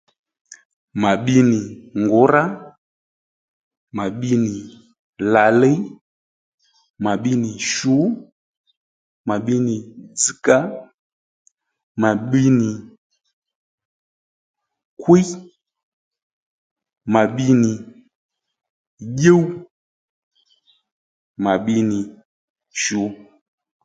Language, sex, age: Lendu, male, 30-39